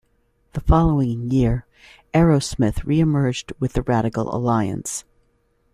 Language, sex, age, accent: English, female, 50-59, United States English